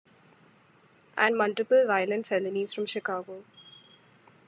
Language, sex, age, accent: English, female, 19-29, India and South Asia (India, Pakistan, Sri Lanka)